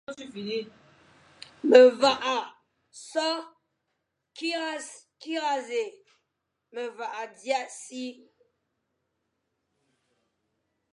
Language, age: Fang, under 19